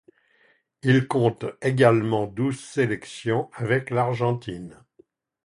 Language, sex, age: French, male, 70-79